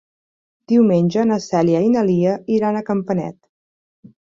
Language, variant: Catalan, Central